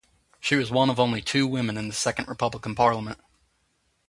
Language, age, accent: English, 19-29, United States English